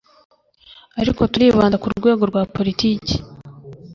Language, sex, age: Kinyarwanda, female, under 19